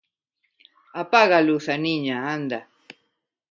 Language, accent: Galician, Neofalante